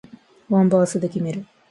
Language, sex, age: Japanese, female, under 19